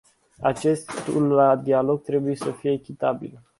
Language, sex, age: Romanian, male, 19-29